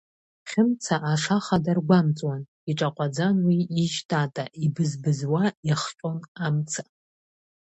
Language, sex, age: Abkhazian, female, 30-39